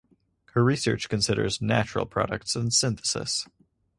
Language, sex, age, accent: English, male, under 19, United States English